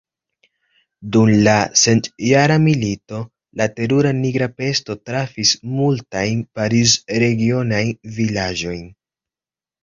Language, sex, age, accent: Esperanto, male, 19-29, Internacia